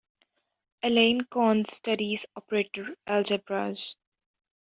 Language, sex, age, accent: English, female, under 19, United States English